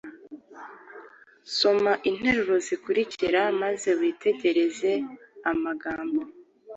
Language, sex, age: Kinyarwanda, female, 19-29